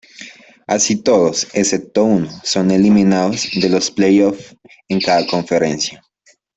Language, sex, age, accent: Spanish, male, 19-29, Andino-Pacífico: Colombia, Perú, Ecuador, oeste de Bolivia y Venezuela andina